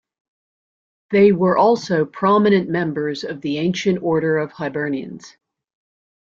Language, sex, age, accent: English, female, 40-49, United States English